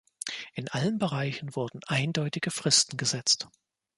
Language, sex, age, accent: German, male, 30-39, Deutschland Deutsch